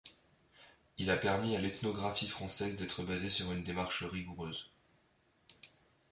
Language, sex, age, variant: French, male, 19-29, Français de métropole